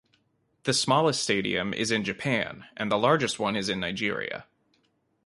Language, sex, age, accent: English, male, 19-29, United States English